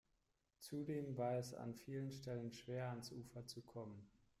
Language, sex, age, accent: German, male, 30-39, Deutschland Deutsch